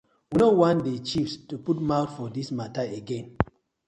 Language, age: Nigerian Pidgin, 40-49